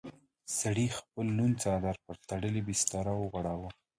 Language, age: Pashto, 19-29